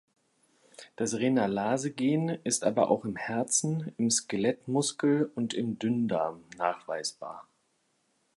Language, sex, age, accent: German, male, 30-39, Deutschland Deutsch